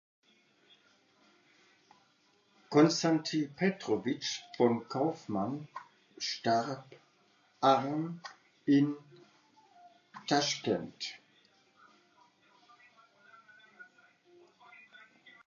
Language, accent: German, Deutschland Deutsch